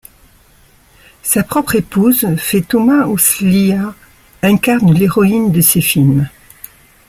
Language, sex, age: French, male, 60-69